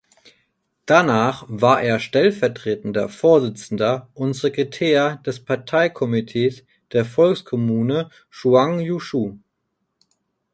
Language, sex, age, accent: German, male, 30-39, Deutschland Deutsch